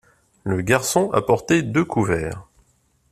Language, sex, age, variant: French, male, 30-39, Français de métropole